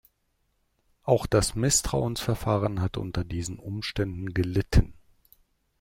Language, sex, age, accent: German, male, 30-39, Deutschland Deutsch